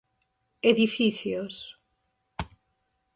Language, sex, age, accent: Galician, female, 50-59, Normativo (estándar)